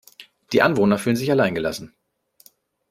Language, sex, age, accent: German, male, 30-39, Deutschland Deutsch